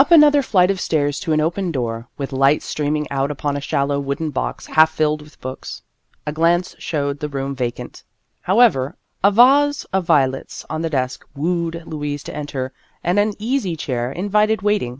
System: none